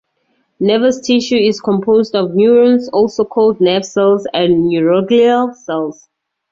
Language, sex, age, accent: English, female, 30-39, Southern African (South Africa, Zimbabwe, Namibia)